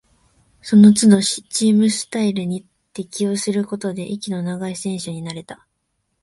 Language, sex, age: Japanese, female, 19-29